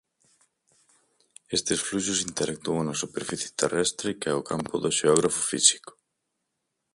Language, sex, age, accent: Galician, male, 19-29, Central (gheada)